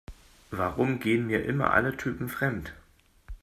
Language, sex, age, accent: German, male, 40-49, Deutschland Deutsch